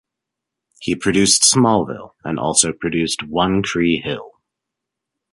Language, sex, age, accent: English, male, 30-39, Canadian English